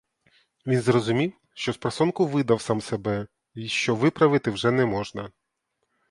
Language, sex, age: Ukrainian, male, 30-39